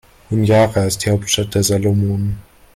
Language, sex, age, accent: German, male, under 19, Deutschland Deutsch